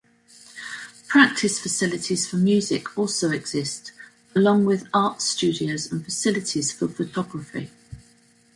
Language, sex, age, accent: English, female, 60-69, England English